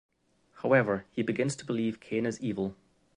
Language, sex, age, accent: English, male, 19-29, Scottish English